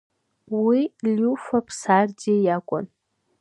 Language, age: Abkhazian, under 19